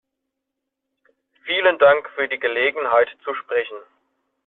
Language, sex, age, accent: German, male, 30-39, Deutschland Deutsch